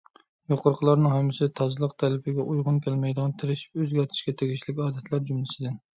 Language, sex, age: Uyghur, male, 30-39